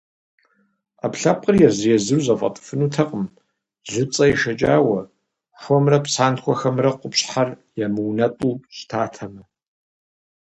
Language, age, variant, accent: Kabardian, 40-49, Адыгэбзэ (Къэбэрдей, Кирил, псоми зэдай), Джылэхъстэней (Gilahsteney)